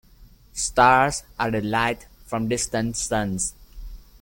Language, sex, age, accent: English, male, 19-29, United States English